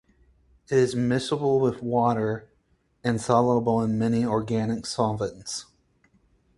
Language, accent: English, United States English